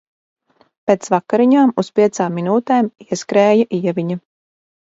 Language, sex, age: Latvian, female, 40-49